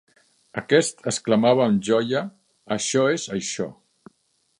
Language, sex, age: Catalan, male, 50-59